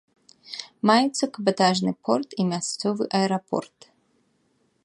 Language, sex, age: Belarusian, female, 30-39